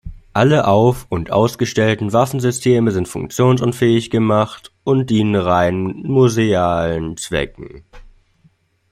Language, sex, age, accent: German, male, 19-29, Deutschland Deutsch